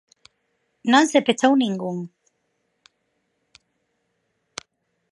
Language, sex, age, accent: Galician, female, 30-39, Normativo (estándar)